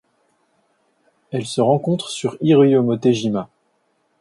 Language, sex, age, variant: French, male, 30-39, Français de métropole